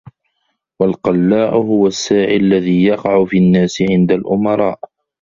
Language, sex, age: Arabic, male, 30-39